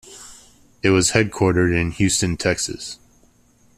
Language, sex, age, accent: English, male, 30-39, United States English